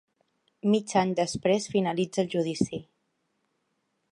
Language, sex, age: Catalan, female, 40-49